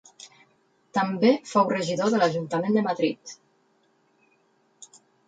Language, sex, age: Catalan, female, 50-59